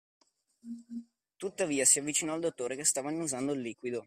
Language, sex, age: Italian, male, 19-29